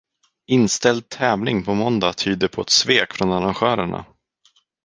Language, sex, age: Swedish, male, 19-29